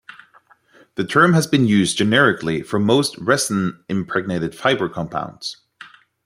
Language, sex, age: English, male, 30-39